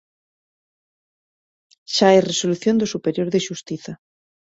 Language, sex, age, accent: Galician, female, 40-49, Normativo (estándar)